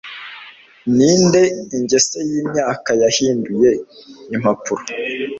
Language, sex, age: Kinyarwanda, male, 19-29